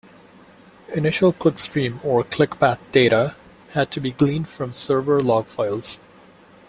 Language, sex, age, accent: English, male, 19-29, United States English